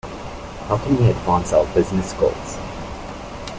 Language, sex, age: English, male, 19-29